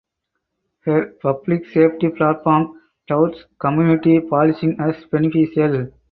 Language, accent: English, India and South Asia (India, Pakistan, Sri Lanka)